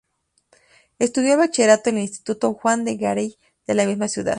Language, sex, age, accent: Spanish, female, 19-29, México